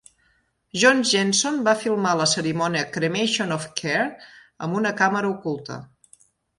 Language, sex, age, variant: Catalan, female, 40-49, Central